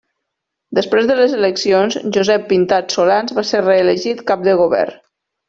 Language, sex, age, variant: Catalan, female, 40-49, Nord-Occidental